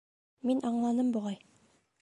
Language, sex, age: Bashkir, female, 19-29